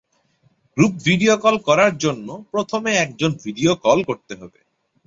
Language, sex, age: Bengali, male, 19-29